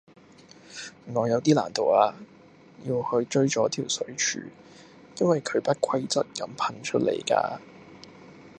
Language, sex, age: Cantonese, male, 19-29